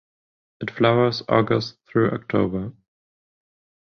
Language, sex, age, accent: English, male, 19-29, German